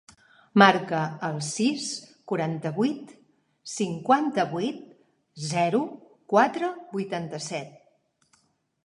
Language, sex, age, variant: Catalan, female, 50-59, Central